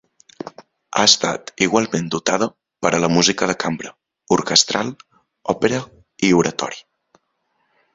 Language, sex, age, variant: Catalan, male, 19-29, Central